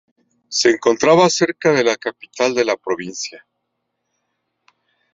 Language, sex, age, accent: Spanish, male, 40-49, México